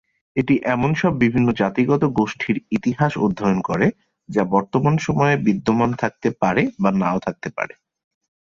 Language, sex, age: Bengali, male, 30-39